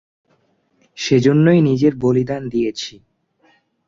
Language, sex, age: Bengali, male, under 19